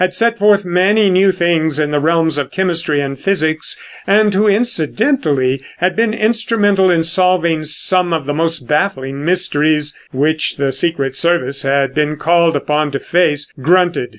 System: none